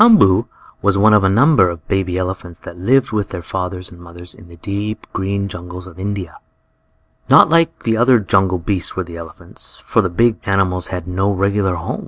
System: none